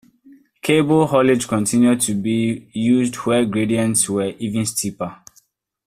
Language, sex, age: English, male, 19-29